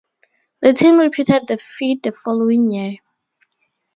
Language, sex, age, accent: English, female, 19-29, Southern African (South Africa, Zimbabwe, Namibia)